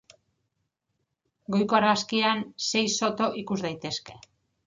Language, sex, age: Basque, female, 50-59